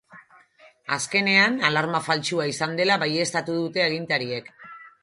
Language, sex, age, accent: Basque, female, 40-49, Erdialdekoa edo Nafarra (Gipuzkoa, Nafarroa)